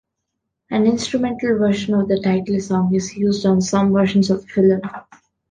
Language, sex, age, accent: English, female, 19-29, India and South Asia (India, Pakistan, Sri Lanka)